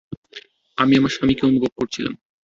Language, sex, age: Bengali, male, 19-29